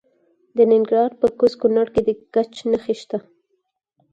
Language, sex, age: Pashto, female, 19-29